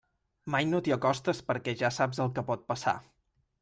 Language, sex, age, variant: Catalan, male, 19-29, Central